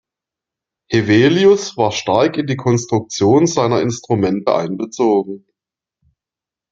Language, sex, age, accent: German, male, 30-39, Deutschland Deutsch